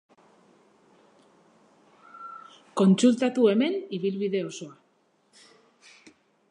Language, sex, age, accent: Basque, female, 40-49, Erdialdekoa edo Nafarra (Gipuzkoa, Nafarroa)